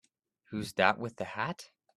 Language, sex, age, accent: English, male, 19-29, United States English